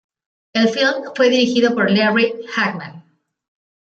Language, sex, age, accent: Spanish, female, 40-49, México